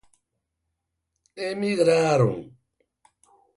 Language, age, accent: Galician, 70-79, Atlántico (seseo e gheada)